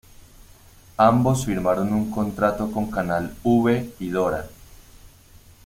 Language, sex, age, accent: Spanish, male, 19-29, Andino-Pacífico: Colombia, Perú, Ecuador, oeste de Bolivia y Venezuela andina